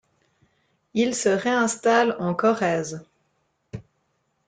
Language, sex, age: French, female, 30-39